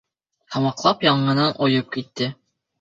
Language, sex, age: Bashkir, male, under 19